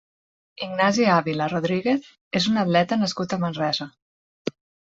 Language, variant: Catalan, Central